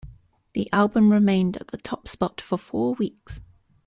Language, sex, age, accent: English, female, 19-29, England English